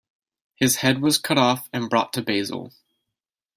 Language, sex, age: English, male, 19-29